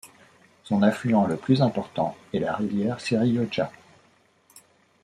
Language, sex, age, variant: French, male, 40-49, Français de métropole